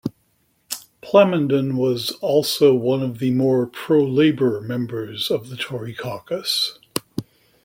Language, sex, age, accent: English, male, 50-59, United States English